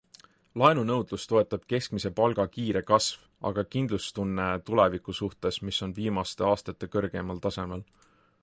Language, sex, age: Estonian, male, 19-29